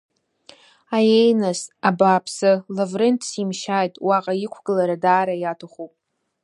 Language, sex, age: Abkhazian, female, under 19